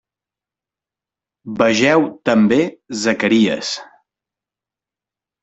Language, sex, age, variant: Catalan, male, 19-29, Central